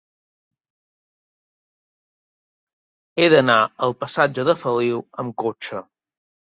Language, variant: Catalan, Balear